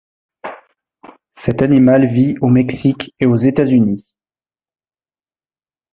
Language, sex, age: French, male, 30-39